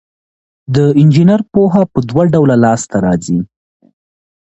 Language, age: Pashto, 19-29